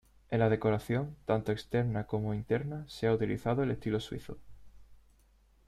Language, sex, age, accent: Spanish, male, 19-29, España: Sur peninsular (Andalucia, Extremadura, Murcia)